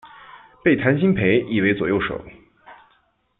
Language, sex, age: Chinese, male, 19-29